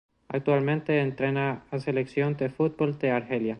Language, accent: Spanish, Andino-Pacífico: Colombia, Perú, Ecuador, oeste de Bolivia y Venezuela andina